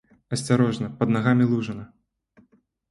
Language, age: Belarusian, 19-29